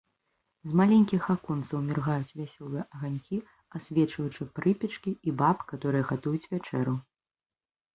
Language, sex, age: Belarusian, female, 30-39